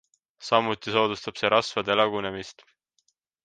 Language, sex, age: Estonian, male, 19-29